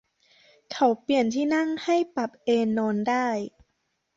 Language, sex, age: Thai, female, under 19